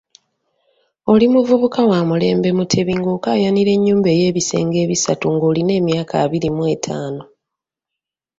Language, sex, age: Ganda, female, 30-39